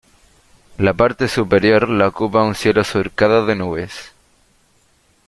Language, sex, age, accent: Spanish, male, under 19, Chileno: Chile, Cuyo